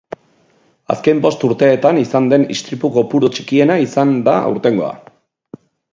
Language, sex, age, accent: Basque, male, 40-49, Erdialdekoa edo Nafarra (Gipuzkoa, Nafarroa)